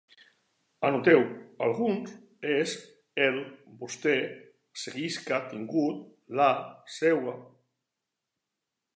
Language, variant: Catalan, Central